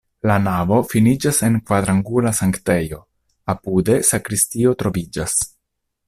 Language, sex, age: Esperanto, male, 30-39